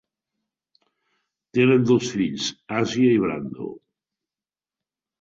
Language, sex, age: Catalan, male, 60-69